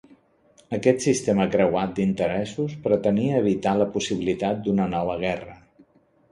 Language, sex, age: Catalan, male, 50-59